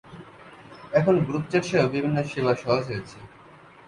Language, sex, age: Bengali, male, under 19